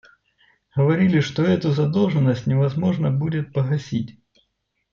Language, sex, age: Russian, male, 40-49